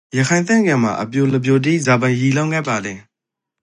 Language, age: Rakhine, 30-39